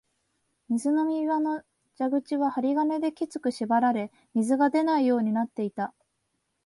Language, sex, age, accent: Japanese, female, 19-29, 関東